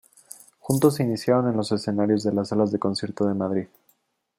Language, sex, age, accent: Spanish, female, 60-69, México